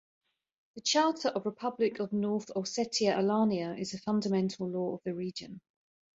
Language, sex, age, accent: English, female, 50-59, England English